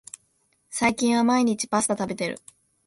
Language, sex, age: Japanese, female, 19-29